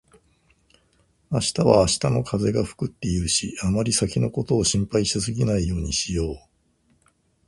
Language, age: Japanese, 50-59